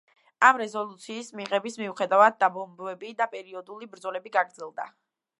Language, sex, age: Georgian, female, under 19